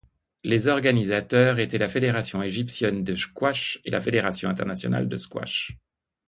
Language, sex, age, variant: French, male, 50-59, Français de métropole